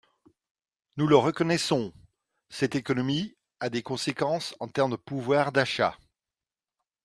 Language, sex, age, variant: French, male, 40-49, Français d'Europe